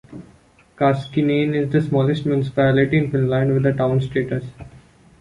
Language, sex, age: English, male, under 19